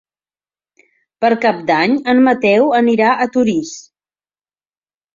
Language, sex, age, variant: Catalan, female, 50-59, Central